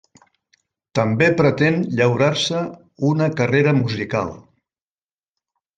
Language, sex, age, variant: Catalan, male, 70-79, Central